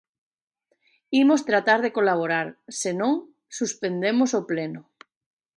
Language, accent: Galician, Atlántico (seseo e gheada)